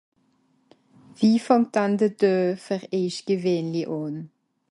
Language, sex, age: Swiss German, female, 19-29